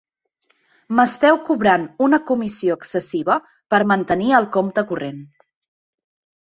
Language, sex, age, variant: Catalan, female, 30-39, Central